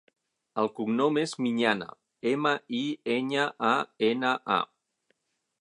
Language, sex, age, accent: Catalan, male, 50-59, balear; central